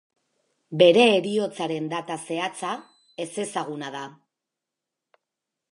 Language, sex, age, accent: Basque, female, 40-49, Erdialdekoa edo Nafarra (Gipuzkoa, Nafarroa)